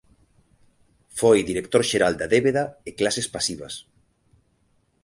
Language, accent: Galician, Normativo (estándar)